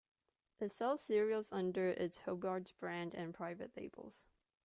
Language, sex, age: English, female, 19-29